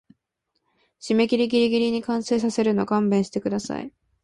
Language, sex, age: Japanese, female, 19-29